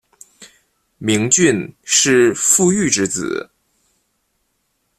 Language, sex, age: Chinese, male, 19-29